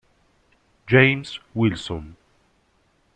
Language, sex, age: Italian, male, 50-59